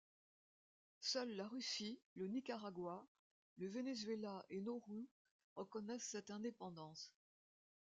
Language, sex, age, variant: French, female, 70-79, Français de métropole